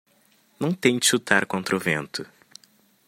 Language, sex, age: Portuguese, male, 19-29